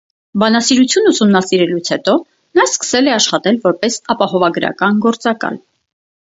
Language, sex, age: Armenian, female, 30-39